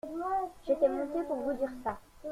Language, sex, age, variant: French, male, 40-49, Français de métropole